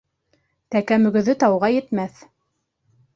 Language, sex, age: Bashkir, female, 19-29